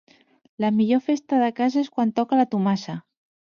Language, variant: Catalan, Central